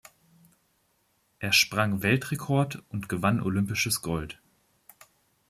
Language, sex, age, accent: German, male, 30-39, Deutschland Deutsch